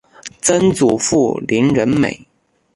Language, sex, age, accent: Chinese, male, 19-29, 出生地：福建省